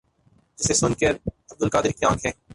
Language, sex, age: Urdu, male, 19-29